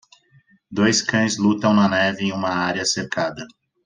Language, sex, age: Portuguese, male, 30-39